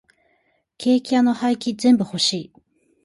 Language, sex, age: Japanese, female, 30-39